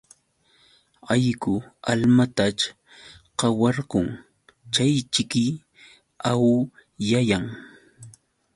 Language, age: Yauyos Quechua, 30-39